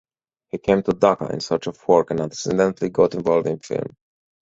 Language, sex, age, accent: English, male, 40-49, United States English